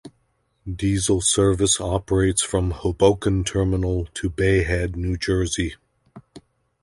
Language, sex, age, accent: English, male, 50-59, Canadian English